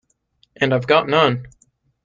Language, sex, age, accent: English, male, 19-29, United States English